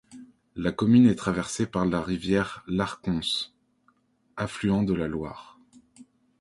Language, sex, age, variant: French, male, 19-29, Français de métropole